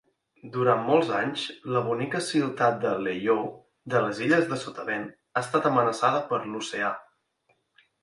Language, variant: Catalan, Central